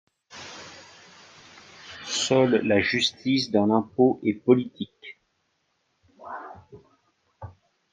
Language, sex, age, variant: French, male, 40-49, Français de métropole